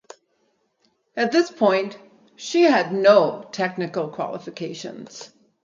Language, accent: English, United States English